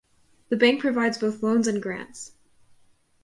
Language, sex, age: English, female, under 19